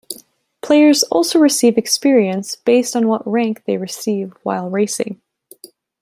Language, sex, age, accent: English, female, 19-29, Canadian English